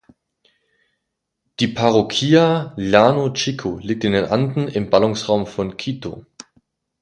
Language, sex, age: German, male, 19-29